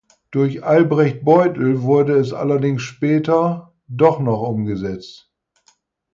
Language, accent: German, Norddeutsch